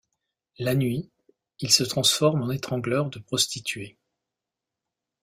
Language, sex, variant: French, male, Français de métropole